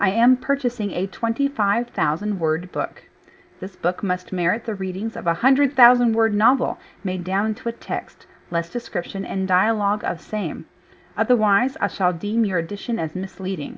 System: none